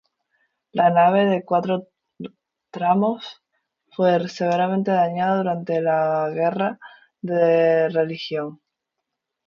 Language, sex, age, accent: Spanish, female, 19-29, España: Islas Canarias